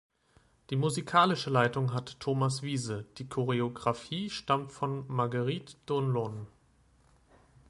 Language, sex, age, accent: German, male, 30-39, Deutschland Deutsch